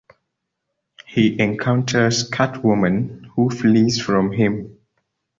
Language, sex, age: English, male, 19-29